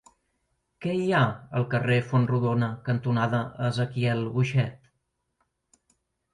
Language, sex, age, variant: Catalan, male, 50-59, Central